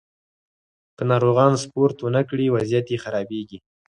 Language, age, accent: Pashto, 19-29, پکتیا ولایت، احمدزی